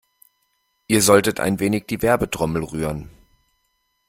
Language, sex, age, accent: German, male, 40-49, Deutschland Deutsch